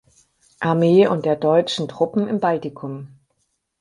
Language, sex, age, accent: German, female, 50-59, Deutschland Deutsch